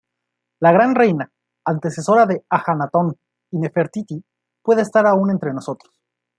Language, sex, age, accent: Spanish, male, 19-29, México